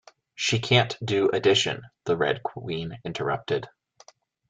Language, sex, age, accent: English, male, 19-29, United States English